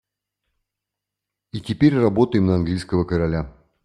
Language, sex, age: Russian, male, 50-59